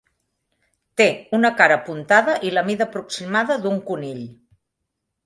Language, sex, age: Catalan, female, 60-69